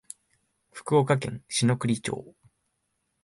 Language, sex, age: Japanese, male, 19-29